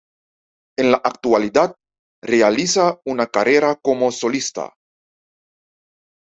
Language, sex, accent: Spanish, male, Caribe: Cuba, Venezuela, Puerto Rico, República Dominicana, Panamá, Colombia caribeña, México caribeño, Costa del golfo de México